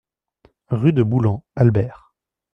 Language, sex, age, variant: French, male, 19-29, Français de métropole